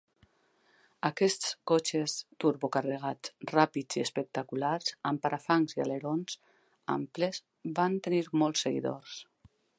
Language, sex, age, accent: Catalan, female, 40-49, valencià